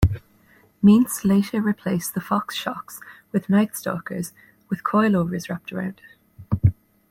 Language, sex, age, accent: English, female, 19-29, Irish English